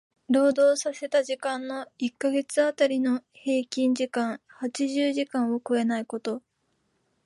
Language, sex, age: Japanese, female, 19-29